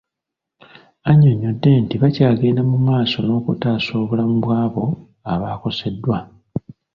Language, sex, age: Ganda, male, 40-49